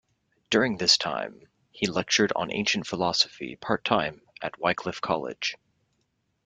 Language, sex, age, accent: English, male, 30-39, United States English